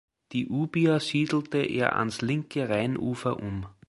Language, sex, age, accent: German, male, 40-49, Österreichisches Deutsch